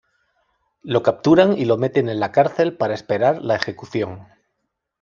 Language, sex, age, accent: Spanish, male, 40-49, España: Sur peninsular (Andalucia, Extremadura, Murcia)